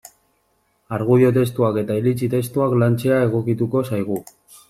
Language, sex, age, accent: Basque, male, 19-29, Mendebalekoa (Araba, Bizkaia, Gipuzkoako mendebaleko herri batzuk)